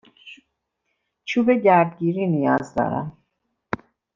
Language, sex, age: Persian, female, 50-59